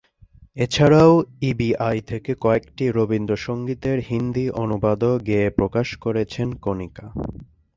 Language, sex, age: Bengali, male, 19-29